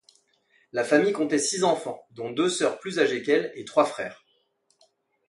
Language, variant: French, Français de métropole